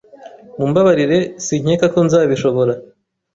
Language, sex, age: Kinyarwanda, male, 19-29